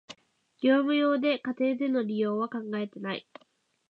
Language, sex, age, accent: Japanese, female, 19-29, 標準語